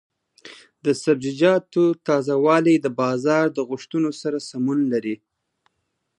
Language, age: Pashto, 40-49